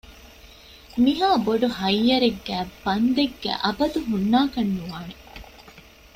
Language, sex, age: Divehi, female, 19-29